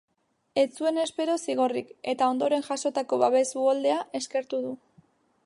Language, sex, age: Basque, female, 19-29